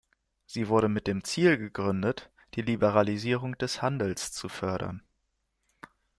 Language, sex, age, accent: German, male, 19-29, Deutschland Deutsch